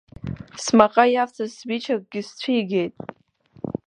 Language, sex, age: Abkhazian, female, under 19